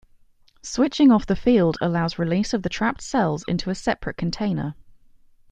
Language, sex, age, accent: English, female, 19-29, England English